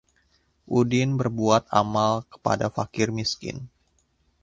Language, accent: Indonesian, Indonesia